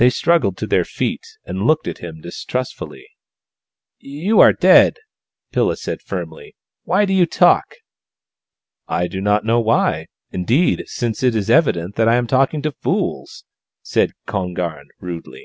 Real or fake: real